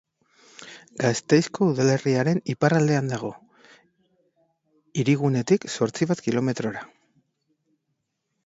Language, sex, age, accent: Basque, male, 30-39, Mendebalekoa (Araba, Bizkaia, Gipuzkoako mendebaleko herri batzuk)